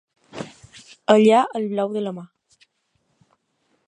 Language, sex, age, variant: Catalan, female, 19-29, Balear